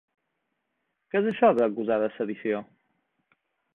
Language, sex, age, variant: Catalan, male, 19-29, Balear